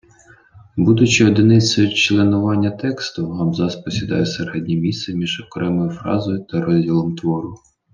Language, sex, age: Ukrainian, male, 30-39